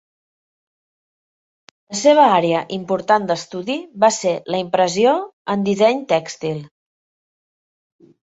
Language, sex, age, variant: Catalan, female, 40-49, Central